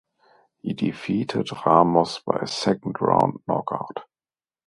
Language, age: English, 30-39